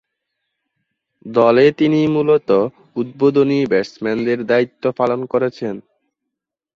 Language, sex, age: Bengali, male, 19-29